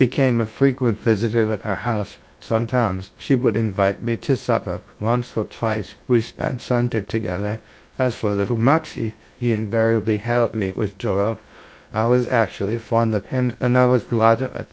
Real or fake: fake